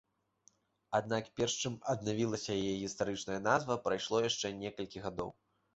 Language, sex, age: Belarusian, male, 19-29